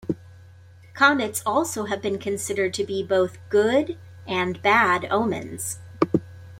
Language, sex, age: English, female, 40-49